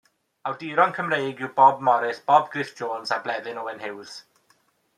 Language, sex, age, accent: Welsh, male, 19-29, Y Deyrnas Unedig Cymraeg